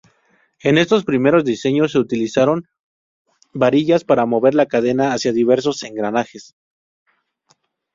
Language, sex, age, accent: Spanish, male, 19-29, México